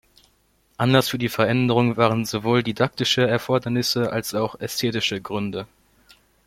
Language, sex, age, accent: German, male, under 19, Deutschland Deutsch